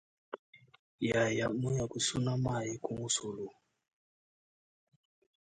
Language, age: Luba-Lulua, 19-29